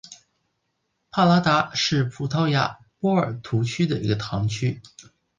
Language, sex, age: Chinese, male, 19-29